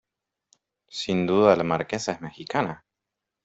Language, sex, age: Spanish, male, 30-39